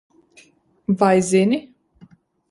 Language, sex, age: Latvian, female, 19-29